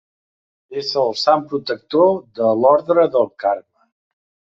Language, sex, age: Catalan, male, 50-59